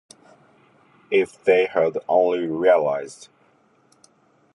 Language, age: English, 50-59